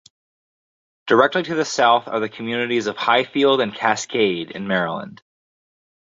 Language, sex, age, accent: English, male, 19-29, United States English